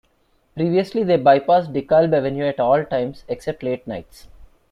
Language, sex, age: English, male, 30-39